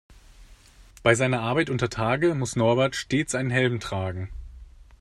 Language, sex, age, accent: German, male, 19-29, Deutschland Deutsch